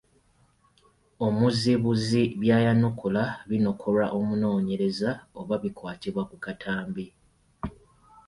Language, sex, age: Ganda, male, 19-29